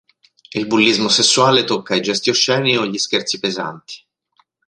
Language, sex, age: Italian, male, 30-39